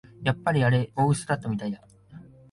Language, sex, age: Japanese, male, 19-29